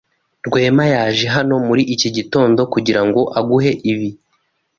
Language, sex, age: Kinyarwanda, male, 30-39